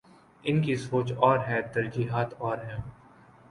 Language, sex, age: Urdu, male, 19-29